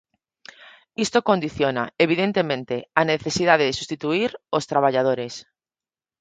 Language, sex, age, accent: Galician, female, 40-49, Normativo (estándar)